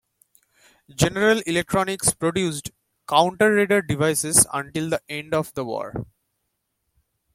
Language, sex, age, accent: English, male, 19-29, India and South Asia (India, Pakistan, Sri Lanka)